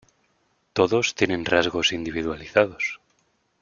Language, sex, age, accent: Spanish, male, 19-29, España: Centro-Sur peninsular (Madrid, Toledo, Castilla-La Mancha)